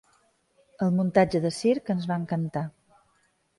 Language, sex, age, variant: Catalan, female, 40-49, Balear